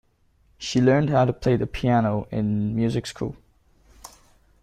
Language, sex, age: English, male, 19-29